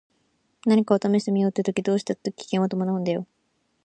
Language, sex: Japanese, female